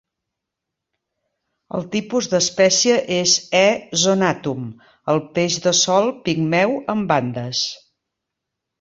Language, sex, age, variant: Catalan, female, 60-69, Central